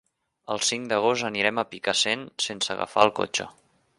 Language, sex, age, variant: Catalan, male, 19-29, Central